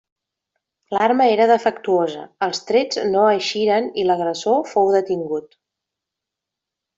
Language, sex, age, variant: Catalan, female, 40-49, Central